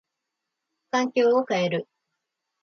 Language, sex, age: Japanese, female, 40-49